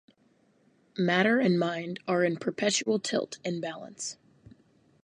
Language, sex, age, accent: English, female, 19-29, United States English